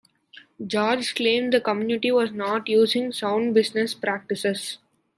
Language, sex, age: English, male, under 19